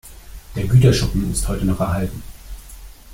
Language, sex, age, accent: German, male, 30-39, Deutschland Deutsch